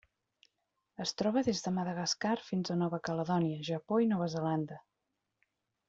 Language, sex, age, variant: Catalan, female, 40-49, Central